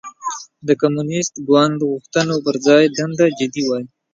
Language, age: Pashto, 19-29